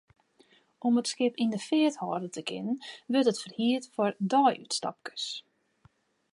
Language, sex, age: Western Frisian, female, 40-49